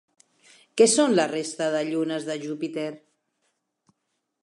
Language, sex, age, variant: Catalan, female, 50-59, Central